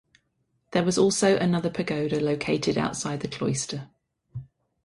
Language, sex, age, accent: English, female, 30-39, England English